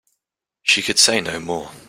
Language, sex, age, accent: English, male, under 19, England English